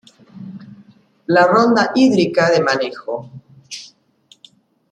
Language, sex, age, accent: Spanish, female, 50-59, Rioplatense: Argentina, Uruguay, este de Bolivia, Paraguay